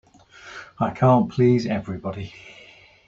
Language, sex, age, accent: English, male, 40-49, England English